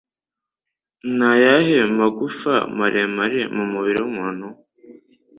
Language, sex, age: Kinyarwanda, male, under 19